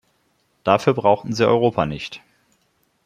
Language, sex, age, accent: German, male, 30-39, Deutschland Deutsch